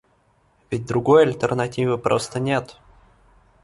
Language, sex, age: Russian, male, 19-29